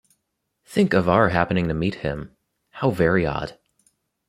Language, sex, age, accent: English, male, 19-29, United States English